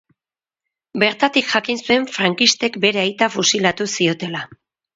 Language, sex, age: Basque, female, 40-49